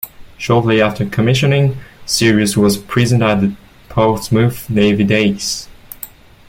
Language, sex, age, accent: English, male, 19-29, England English